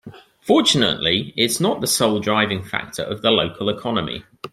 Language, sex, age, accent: English, male, 30-39, England English